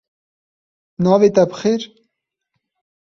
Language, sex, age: Kurdish, male, 19-29